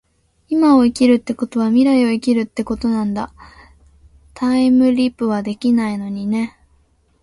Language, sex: Japanese, female